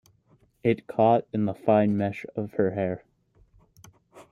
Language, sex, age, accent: English, male, 19-29, United States English